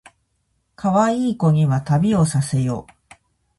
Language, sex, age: Japanese, female, 40-49